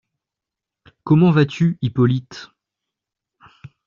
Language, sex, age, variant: French, male, 30-39, Français de métropole